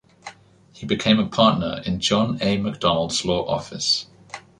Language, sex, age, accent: English, male, 19-29, England English